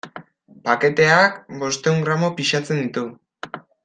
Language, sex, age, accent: Basque, male, under 19, Erdialdekoa edo Nafarra (Gipuzkoa, Nafarroa)